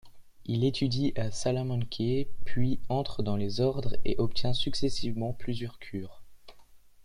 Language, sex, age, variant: French, male, under 19, Français de métropole